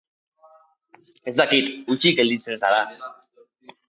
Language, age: Basque, under 19